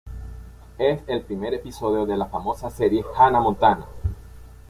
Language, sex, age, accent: Spanish, male, under 19, Caribe: Cuba, Venezuela, Puerto Rico, República Dominicana, Panamá, Colombia caribeña, México caribeño, Costa del golfo de México